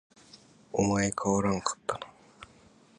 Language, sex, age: Japanese, male, under 19